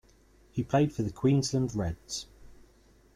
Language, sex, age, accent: English, male, 30-39, England English